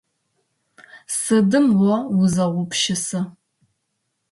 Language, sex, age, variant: Adyghe, female, 30-39, Адыгабзэ (Кирил, пстэумэ зэдыряе)